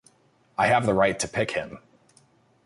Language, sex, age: English, male, 19-29